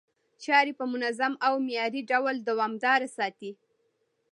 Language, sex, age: Pashto, female, 19-29